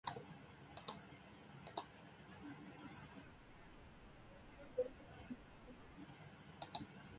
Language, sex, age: Japanese, female, 40-49